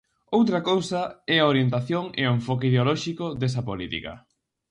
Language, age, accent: Galician, 19-29, Atlántico (seseo e gheada)